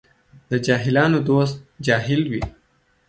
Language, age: Pashto, 19-29